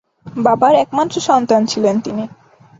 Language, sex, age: Bengali, female, under 19